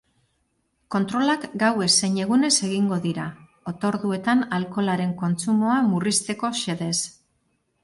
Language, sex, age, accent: Basque, female, 50-59, Mendebalekoa (Araba, Bizkaia, Gipuzkoako mendebaleko herri batzuk)